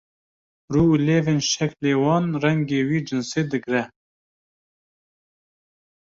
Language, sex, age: Kurdish, male, 19-29